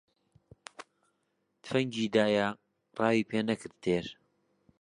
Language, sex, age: Central Kurdish, male, 30-39